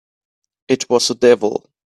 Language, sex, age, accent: English, male, 19-29, United States English